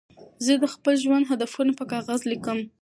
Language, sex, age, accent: Pashto, female, 19-29, معیاري پښتو